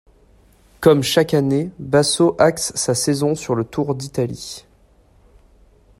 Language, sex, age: French, male, 19-29